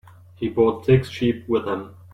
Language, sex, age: English, male, 30-39